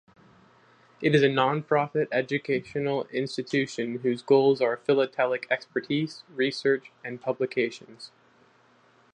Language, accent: English, United States English